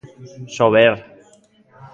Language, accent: Galician, Atlántico (seseo e gheada)